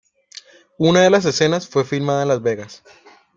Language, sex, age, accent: Spanish, male, 19-29, Andino-Pacífico: Colombia, Perú, Ecuador, oeste de Bolivia y Venezuela andina